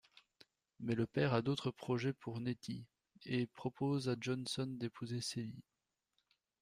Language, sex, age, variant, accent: French, male, 30-39, Français d'Europe, Français de Belgique